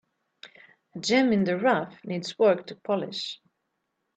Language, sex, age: English, female, 40-49